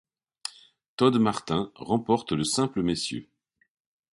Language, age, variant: French, 50-59, Français de métropole